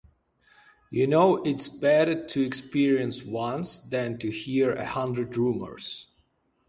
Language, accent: English, United States English